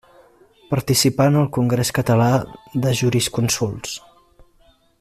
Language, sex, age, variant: Catalan, male, 30-39, Central